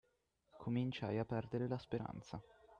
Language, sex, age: Italian, male, 19-29